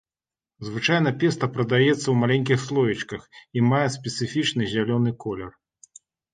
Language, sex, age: Belarusian, male, 40-49